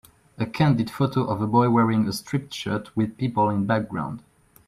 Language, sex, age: English, male, 19-29